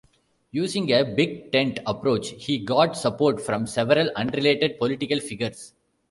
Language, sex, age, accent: English, male, 40-49, India and South Asia (India, Pakistan, Sri Lanka)